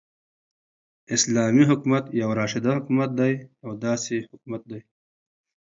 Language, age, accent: Pashto, 30-39, پکتیا ولایت، احمدزی